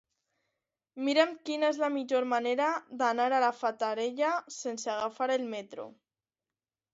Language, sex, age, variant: Catalan, female, under 19, Alacantí